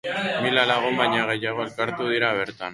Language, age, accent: Basque, under 19, Erdialdekoa edo Nafarra (Gipuzkoa, Nafarroa)